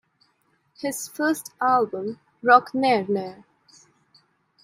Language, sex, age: English, female, 19-29